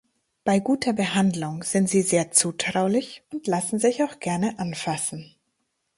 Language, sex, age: German, female, 30-39